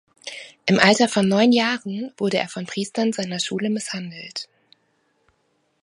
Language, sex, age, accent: German, female, 30-39, Deutschland Deutsch